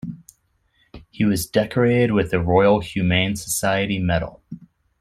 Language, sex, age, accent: English, male, 30-39, United States English